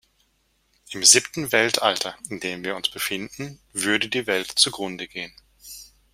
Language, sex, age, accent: German, male, 50-59, Deutschland Deutsch